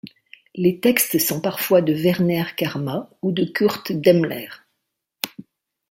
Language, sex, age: French, female, 60-69